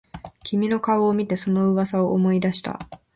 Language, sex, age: Japanese, female, 19-29